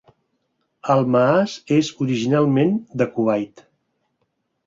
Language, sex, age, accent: Catalan, male, 60-69, Català central